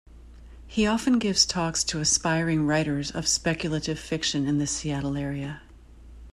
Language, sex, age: English, female, 50-59